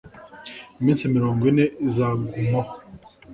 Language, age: Kinyarwanda, 30-39